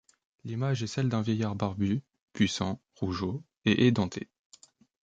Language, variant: French, Français de métropole